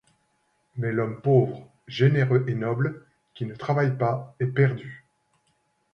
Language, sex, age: French, male, 50-59